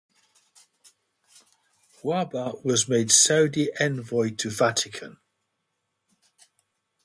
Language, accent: English, Scottish English